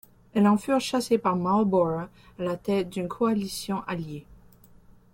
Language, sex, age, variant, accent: French, female, under 19, Français d'Amérique du Nord, Français du Canada